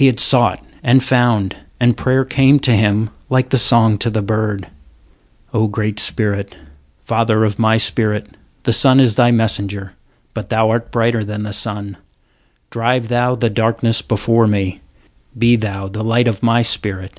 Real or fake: real